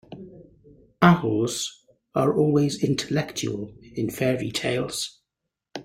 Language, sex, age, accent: English, male, 50-59, Welsh English